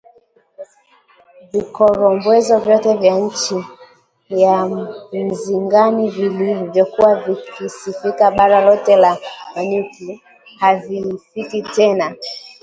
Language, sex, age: Swahili, female, 19-29